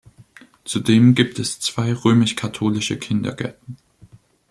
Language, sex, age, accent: German, male, 19-29, Deutschland Deutsch